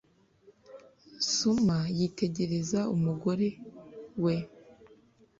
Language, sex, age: Kinyarwanda, female, 19-29